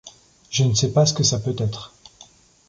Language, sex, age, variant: French, male, 30-39, Français de métropole